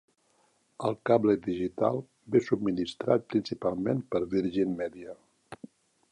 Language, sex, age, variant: Catalan, male, 70-79, Central